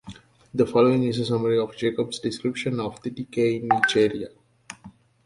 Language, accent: English, United States English